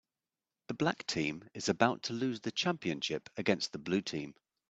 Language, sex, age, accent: English, male, 50-59, England English